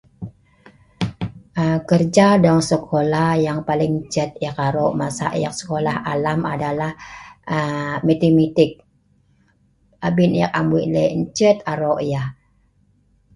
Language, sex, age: Sa'ban, female, 50-59